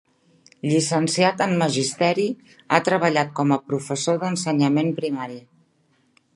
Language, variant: Catalan, Central